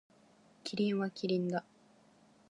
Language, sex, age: Japanese, female, 19-29